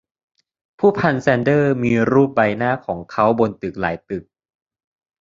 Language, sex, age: Thai, male, 19-29